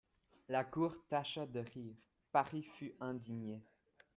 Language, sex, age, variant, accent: French, male, under 19, Français d'Amérique du Nord, Français du Canada